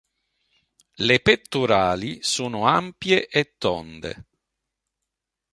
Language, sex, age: Italian, male, 40-49